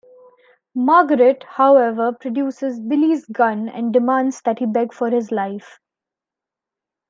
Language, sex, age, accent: English, female, 19-29, India and South Asia (India, Pakistan, Sri Lanka)